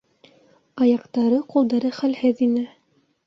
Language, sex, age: Bashkir, female, under 19